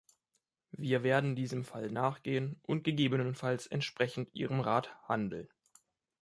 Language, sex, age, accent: German, male, 19-29, Deutschland Deutsch